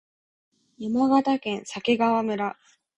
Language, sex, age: Japanese, female, 19-29